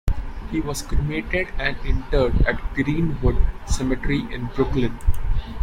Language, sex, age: English, female, 19-29